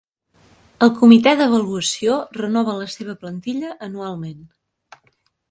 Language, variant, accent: Catalan, Central, Girona